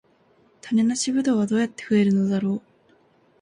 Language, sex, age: Japanese, female, 19-29